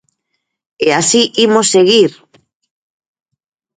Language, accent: Galician, Normativo (estándar)